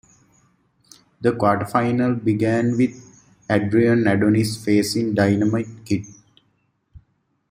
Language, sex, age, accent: English, male, 19-29, United States English